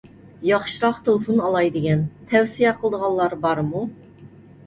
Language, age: Uyghur, 30-39